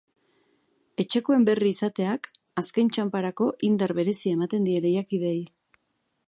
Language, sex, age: Basque, female, 40-49